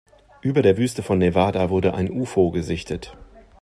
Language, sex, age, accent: German, male, 40-49, Deutschland Deutsch